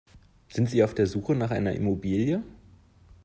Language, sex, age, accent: German, male, 19-29, Deutschland Deutsch